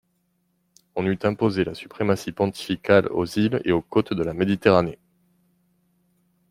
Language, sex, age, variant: French, male, 30-39, Français de métropole